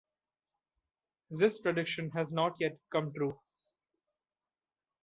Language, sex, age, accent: English, male, 19-29, India and South Asia (India, Pakistan, Sri Lanka)